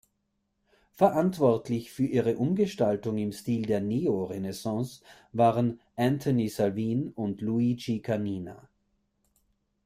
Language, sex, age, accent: German, male, 40-49, Österreichisches Deutsch